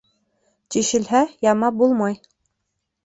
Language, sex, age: Bashkir, female, 19-29